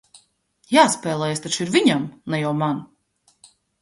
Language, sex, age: Latvian, female, 50-59